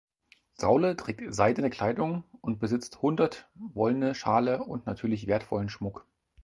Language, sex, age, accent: German, male, 40-49, Deutschland Deutsch